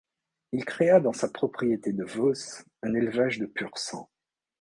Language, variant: French, Français de métropole